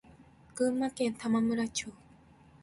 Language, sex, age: Japanese, female, 19-29